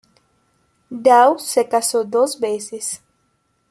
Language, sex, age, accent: Spanish, female, 19-29, Andino-Pacífico: Colombia, Perú, Ecuador, oeste de Bolivia y Venezuela andina